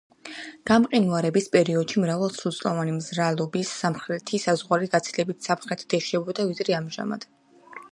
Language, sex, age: Georgian, female, 19-29